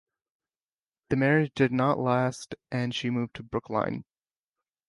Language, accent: English, United States English